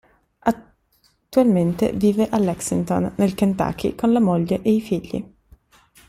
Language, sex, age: Italian, female, 30-39